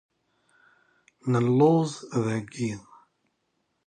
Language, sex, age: Kabyle, male, 40-49